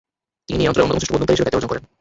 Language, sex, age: Bengali, male, 19-29